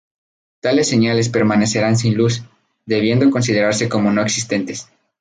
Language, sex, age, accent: Spanish, male, 19-29, México